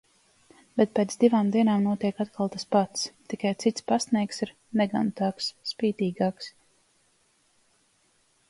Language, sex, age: Latvian, female, 30-39